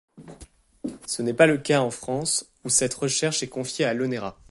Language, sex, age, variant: French, male, 19-29, Français de métropole